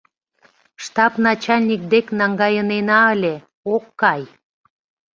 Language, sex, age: Mari, female, 40-49